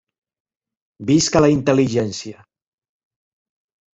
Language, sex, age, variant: Catalan, male, 40-49, Central